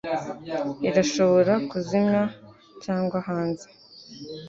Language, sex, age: Kinyarwanda, female, 19-29